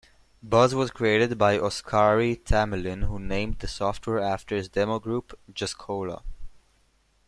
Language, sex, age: English, male, under 19